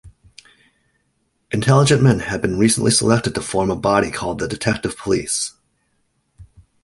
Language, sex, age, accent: English, male, 40-49, United States English